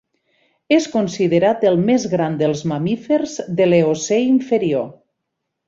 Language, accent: Catalan, Ebrenc